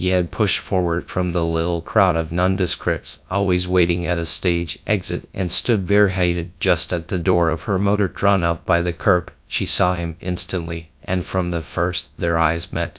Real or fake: fake